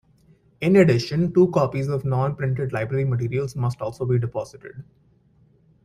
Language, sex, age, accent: English, male, 19-29, India and South Asia (India, Pakistan, Sri Lanka)